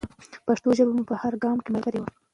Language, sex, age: Pashto, female, 19-29